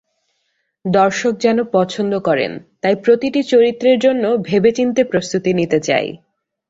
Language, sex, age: Bengali, female, 19-29